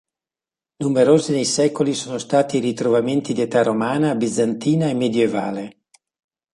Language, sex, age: Italian, male, 60-69